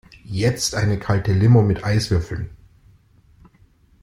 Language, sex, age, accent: German, male, 40-49, Deutschland Deutsch